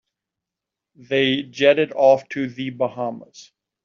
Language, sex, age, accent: English, male, 50-59, United States English